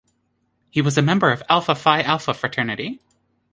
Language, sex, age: English, female, 30-39